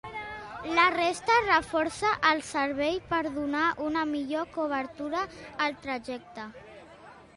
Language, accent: Catalan, valencià